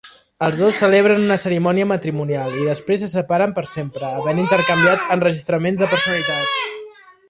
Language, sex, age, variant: Catalan, male, 30-39, Central